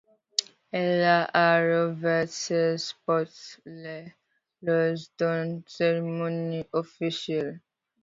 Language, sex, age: French, female, 19-29